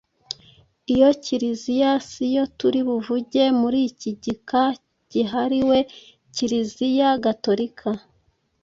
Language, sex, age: Kinyarwanda, female, 30-39